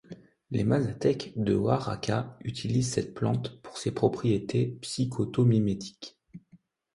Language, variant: French, Français de métropole